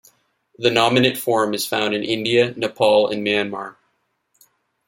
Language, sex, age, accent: English, male, 19-29, Canadian English